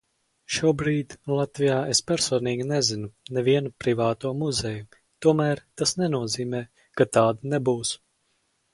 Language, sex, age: Latvian, male, under 19